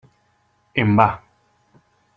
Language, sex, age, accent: Catalan, male, 19-29, valencià